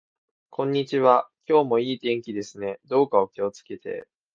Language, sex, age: Japanese, male, under 19